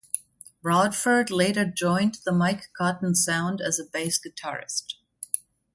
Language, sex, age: English, female, 50-59